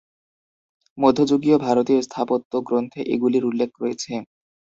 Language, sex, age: Bengali, male, 19-29